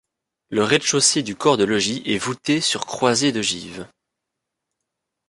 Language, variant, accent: French, Français d'Europe, Français de Belgique